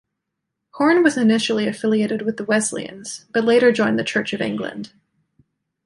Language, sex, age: English, female, 19-29